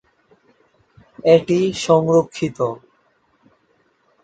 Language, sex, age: Bengali, male, 19-29